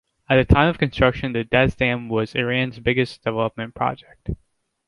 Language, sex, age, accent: English, male, under 19, United States English